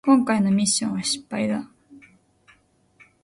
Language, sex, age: Japanese, female, 19-29